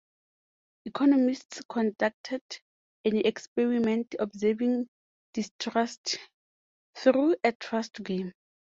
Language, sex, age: English, female, 19-29